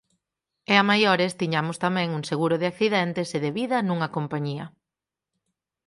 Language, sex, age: Galician, female, 30-39